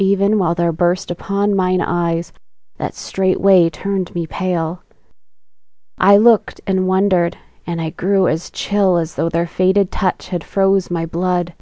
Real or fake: real